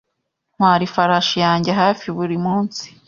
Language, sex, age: Kinyarwanda, female, 19-29